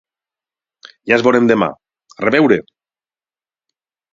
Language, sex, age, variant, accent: Catalan, male, 40-49, Valencià septentrional, valencià